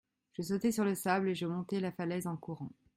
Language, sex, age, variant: French, female, 19-29, Français de métropole